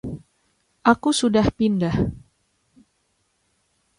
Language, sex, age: Indonesian, female, 30-39